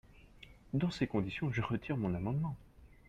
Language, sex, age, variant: French, male, 40-49, Français de métropole